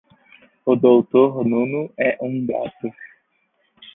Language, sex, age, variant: Portuguese, male, 19-29, Portuguese (Brasil)